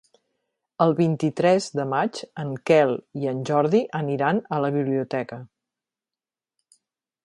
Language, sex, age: Catalan, female, 50-59